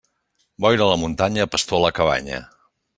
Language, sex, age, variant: Catalan, male, 60-69, Central